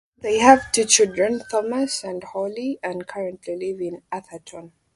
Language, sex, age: English, female, 19-29